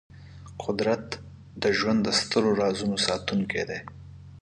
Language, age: Pashto, 30-39